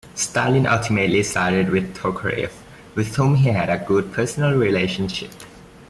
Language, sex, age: English, male, 19-29